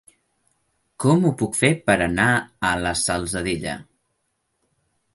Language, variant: Catalan, Central